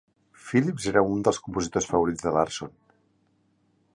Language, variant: Catalan, Central